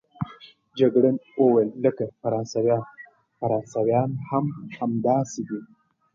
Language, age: Pashto, 19-29